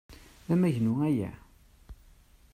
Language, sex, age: Kabyle, male, 30-39